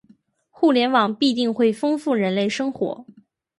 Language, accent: Chinese, 出生地：吉林省